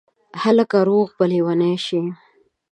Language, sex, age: Pashto, female, 19-29